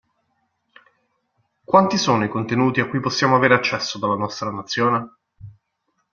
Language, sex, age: Italian, male, 19-29